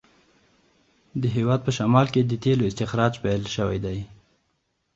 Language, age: Pashto, 19-29